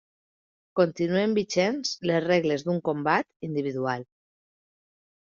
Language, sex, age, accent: Catalan, female, 30-39, valencià